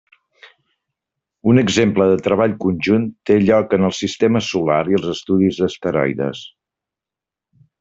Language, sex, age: Catalan, male, 50-59